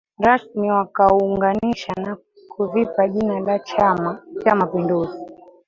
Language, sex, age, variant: Swahili, female, 19-29, Kiswahili cha Bara ya Kenya